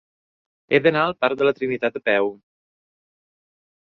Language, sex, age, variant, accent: Catalan, male, 40-49, Balear, menorquí